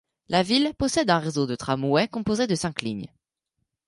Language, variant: French, Français de métropole